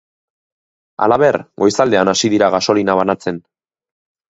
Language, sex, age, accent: Basque, male, 30-39, Mendebalekoa (Araba, Bizkaia, Gipuzkoako mendebaleko herri batzuk)